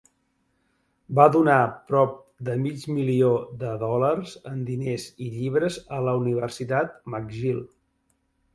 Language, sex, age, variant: Catalan, male, 50-59, Central